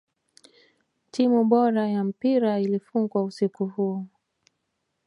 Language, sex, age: Swahili, female, 19-29